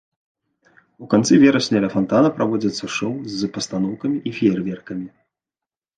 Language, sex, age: Belarusian, male, 30-39